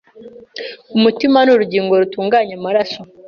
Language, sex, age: Kinyarwanda, female, 19-29